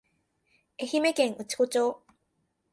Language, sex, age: Japanese, female, under 19